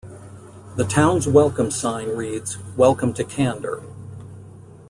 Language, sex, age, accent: English, male, 60-69, United States English